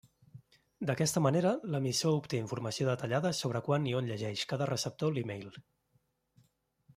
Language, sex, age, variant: Catalan, male, 30-39, Central